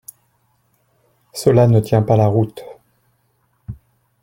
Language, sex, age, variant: French, male, 30-39, Français de métropole